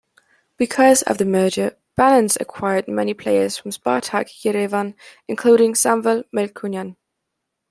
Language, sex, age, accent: English, female, under 19, England English